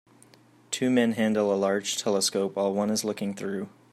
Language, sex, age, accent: English, male, 19-29, United States English